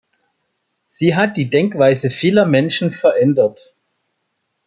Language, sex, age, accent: German, male, 50-59, Deutschland Deutsch